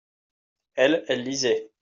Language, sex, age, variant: French, male, 19-29, Français de métropole